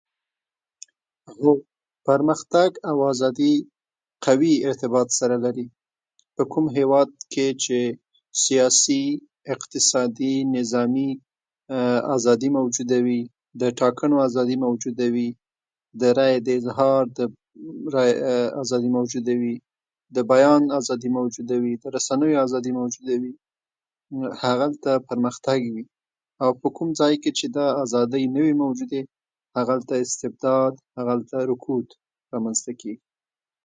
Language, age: Pashto, 30-39